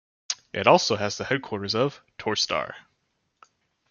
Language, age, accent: English, 19-29, United States English